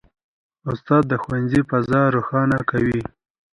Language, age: Pashto, 19-29